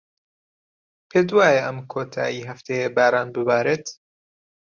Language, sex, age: Central Kurdish, male, 19-29